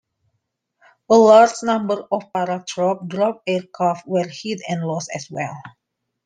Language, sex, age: English, female, 30-39